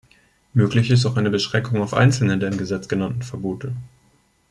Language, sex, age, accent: German, male, 19-29, Deutschland Deutsch